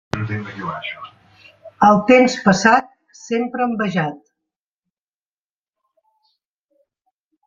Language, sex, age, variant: Catalan, female, 50-59, Central